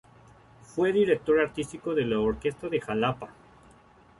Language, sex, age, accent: Spanish, male, 19-29, México